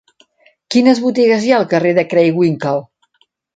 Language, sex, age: Catalan, female, 60-69